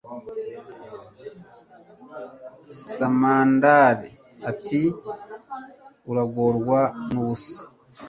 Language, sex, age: Kinyarwanda, male, 40-49